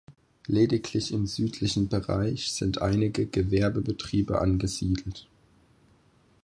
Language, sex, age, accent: German, male, 19-29, Deutschland Deutsch